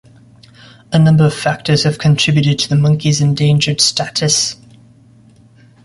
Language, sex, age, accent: English, male, 19-29, United States English